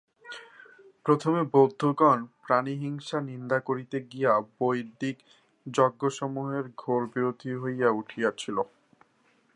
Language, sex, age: Bengali, male, 19-29